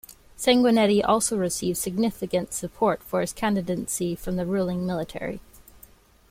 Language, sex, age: English, female, 19-29